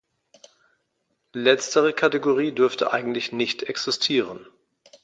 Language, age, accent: German, 50-59, Deutschland Deutsch